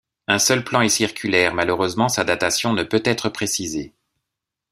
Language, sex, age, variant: French, male, 50-59, Français de métropole